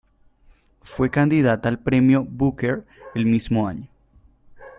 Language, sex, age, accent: Spanish, male, under 19, Andino-Pacífico: Colombia, Perú, Ecuador, oeste de Bolivia y Venezuela andina